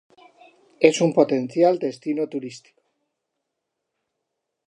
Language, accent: Spanish, España: Norte peninsular (Asturias, Castilla y León, Cantabria, País Vasco, Navarra, Aragón, La Rioja, Guadalajara, Cuenca)